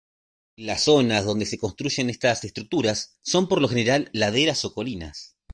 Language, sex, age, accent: Spanish, male, 40-49, Rioplatense: Argentina, Uruguay, este de Bolivia, Paraguay